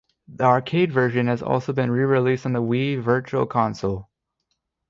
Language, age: English, under 19